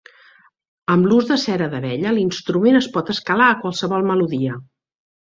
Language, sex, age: Catalan, female, 50-59